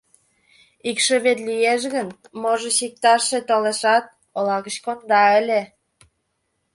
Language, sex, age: Mari, female, 19-29